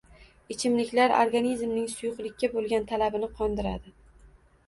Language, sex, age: Uzbek, female, 19-29